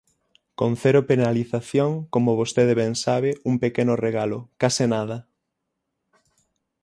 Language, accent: Galician, Oriental (común en zona oriental); Normativo (estándar)